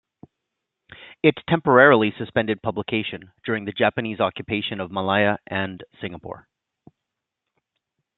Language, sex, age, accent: English, male, 40-49, Canadian English